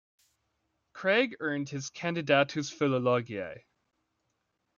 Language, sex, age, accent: English, male, 19-29, Canadian English